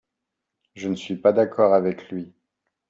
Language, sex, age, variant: French, male, 40-49, Français de métropole